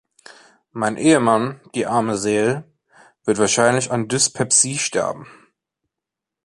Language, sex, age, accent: German, male, 30-39, Deutschland Deutsch